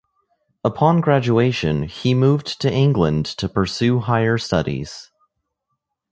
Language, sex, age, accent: English, male, 19-29, United States English